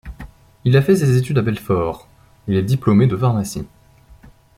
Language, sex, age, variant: French, male, 19-29, Français de métropole